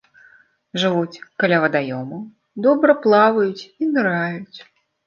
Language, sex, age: Belarusian, female, 40-49